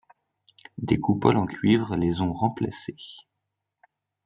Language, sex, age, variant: French, male, 30-39, Français de métropole